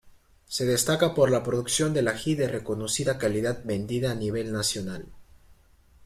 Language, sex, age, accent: Spanish, male, under 19, Andino-Pacífico: Colombia, Perú, Ecuador, oeste de Bolivia y Venezuela andina